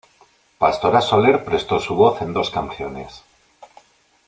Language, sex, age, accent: Spanish, male, 40-49, España: Norte peninsular (Asturias, Castilla y León, Cantabria, País Vasco, Navarra, Aragón, La Rioja, Guadalajara, Cuenca)